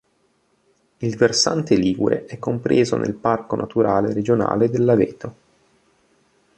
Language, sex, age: Italian, male, 19-29